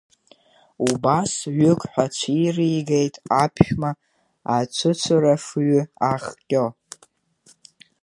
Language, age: Abkhazian, under 19